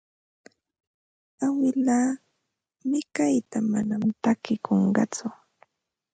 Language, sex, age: Ambo-Pasco Quechua, female, 19-29